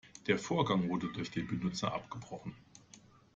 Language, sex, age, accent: German, male, 50-59, Deutschland Deutsch